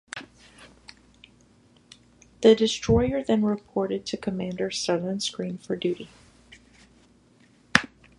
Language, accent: English, United States English